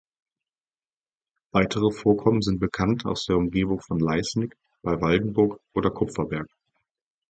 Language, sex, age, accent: German, male, 30-39, Deutschland Deutsch